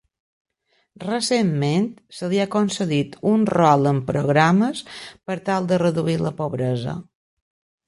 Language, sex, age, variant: Catalan, female, 50-59, Balear